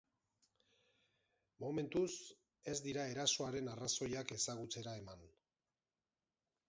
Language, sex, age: Basque, male, 50-59